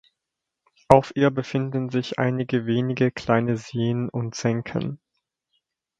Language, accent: German, Deutschland Deutsch